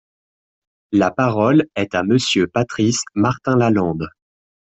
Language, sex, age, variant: French, male, 19-29, Français de métropole